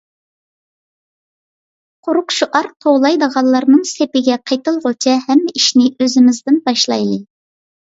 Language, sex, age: Uyghur, male, under 19